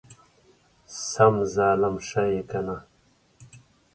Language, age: Pashto, 60-69